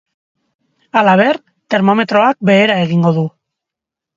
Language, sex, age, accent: Basque, female, 40-49, Erdialdekoa edo Nafarra (Gipuzkoa, Nafarroa)